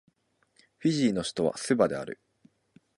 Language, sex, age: Japanese, male, 19-29